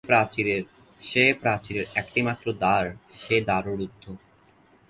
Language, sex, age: Bengali, male, 19-29